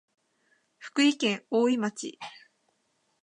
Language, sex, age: Japanese, female, 19-29